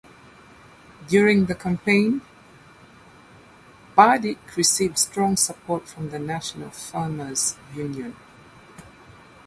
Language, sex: English, female